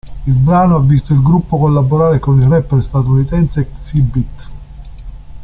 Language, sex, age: Italian, male, 60-69